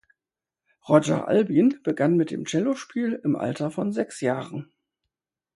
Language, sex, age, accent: German, female, 50-59, Deutschland Deutsch